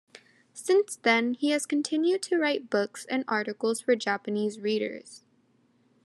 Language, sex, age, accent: English, female, under 19, United States English